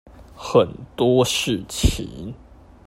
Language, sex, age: Chinese, male, 19-29